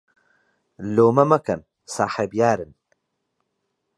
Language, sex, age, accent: Central Kurdish, male, 30-39, سۆرانی